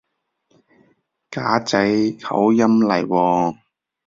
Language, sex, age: Cantonese, male, 30-39